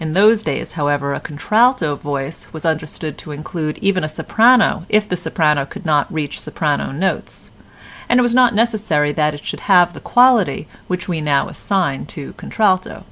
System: none